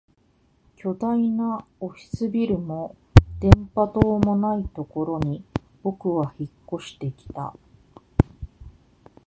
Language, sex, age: Japanese, female, 40-49